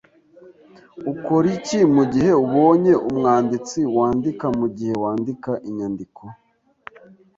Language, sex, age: Kinyarwanda, male, 19-29